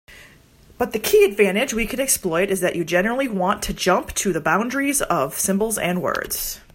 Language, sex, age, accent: English, female, 30-39, United States English